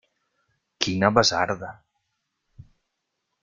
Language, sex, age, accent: Catalan, male, 40-49, valencià